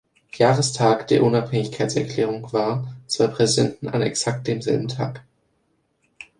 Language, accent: German, Deutschland Deutsch